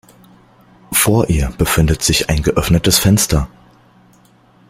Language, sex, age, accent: German, male, 30-39, Deutschland Deutsch